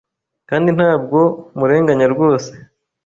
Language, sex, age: Kinyarwanda, male, 19-29